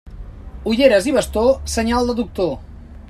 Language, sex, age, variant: Catalan, male, 40-49, Central